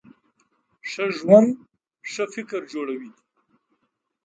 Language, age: Pashto, 50-59